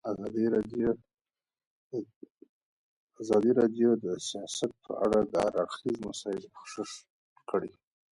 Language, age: Pashto, 30-39